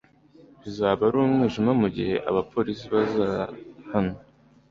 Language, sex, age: Kinyarwanda, male, under 19